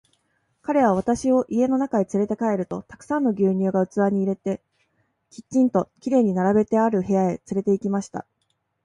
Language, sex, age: Japanese, male, 19-29